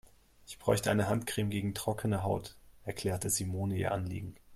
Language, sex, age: German, male, 30-39